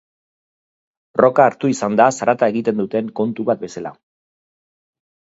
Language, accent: Basque, Erdialdekoa edo Nafarra (Gipuzkoa, Nafarroa)